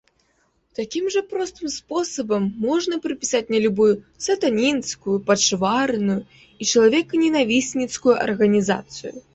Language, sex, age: Belarusian, female, under 19